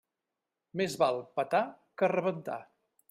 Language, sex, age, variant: Catalan, male, 50-59, Central